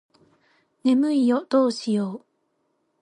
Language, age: Japanese, 19-29